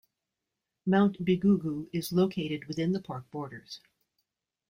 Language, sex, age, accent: English, female, 60-69, United States English